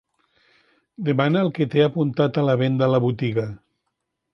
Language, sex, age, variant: Catalan, male, 50-59, Central